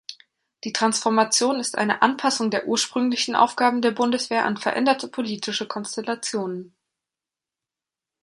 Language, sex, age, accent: German, female, 19-29, Deutschland Deutsch